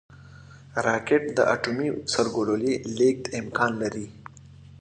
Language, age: Pashto, 30-39